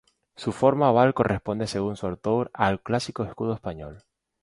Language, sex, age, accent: Spanish, male, 19-29, España: Islas Canarias